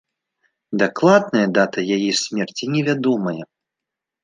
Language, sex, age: Belarusian, male, 19-29